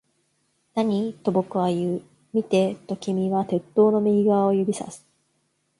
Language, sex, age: Japanese, female, 30-39